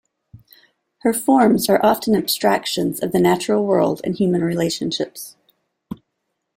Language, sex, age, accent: English, female, 40-49, United States English